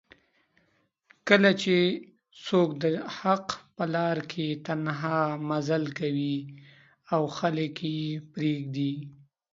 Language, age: Pashto, 19-29